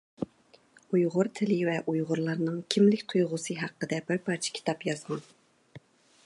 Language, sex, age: Uyghur, female, 30-39